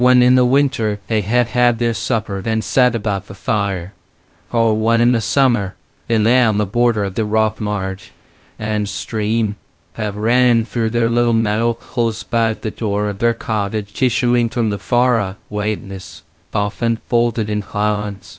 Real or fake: fake